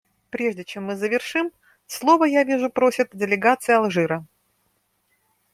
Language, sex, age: Russian, female, 50-59